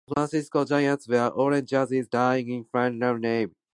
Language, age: English, 19-29